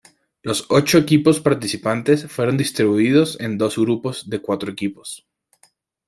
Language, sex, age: Spanish, male, 19-29